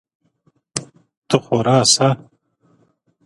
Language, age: Pashto, 30-39